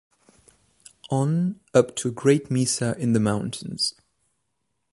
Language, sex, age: English, male, 30-39